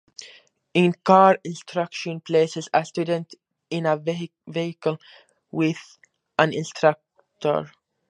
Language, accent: English, United States English